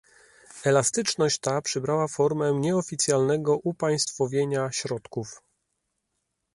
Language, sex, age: Polish, male, 30-39